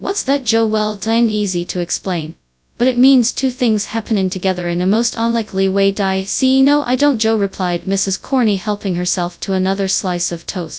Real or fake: fake